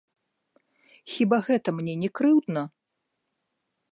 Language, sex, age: Belarusian, female, 19-29